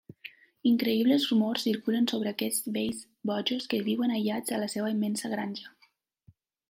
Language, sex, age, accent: Catalan, female, 19-29, valencià